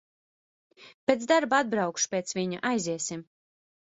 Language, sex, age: Latvian, female, 30-39